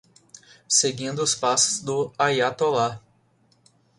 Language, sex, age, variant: Portuguese, male, 19-29, Portuguese (Brasil)